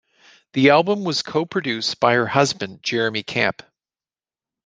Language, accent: English, Canadian English